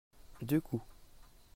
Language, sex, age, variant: French, male, under 19, Français de métropole